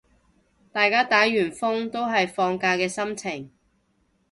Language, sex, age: Cantonese, female, 30-39